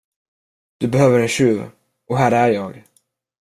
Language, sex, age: Swedish, male, under 19